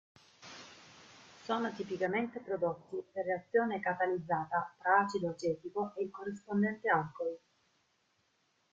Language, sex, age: Italian, female, 19-29